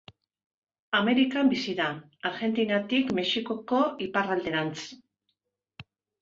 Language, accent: Basque, Mendebalekoa (Araba, Bizkaia, Gipuzkoako mendebaleko herri batzuk)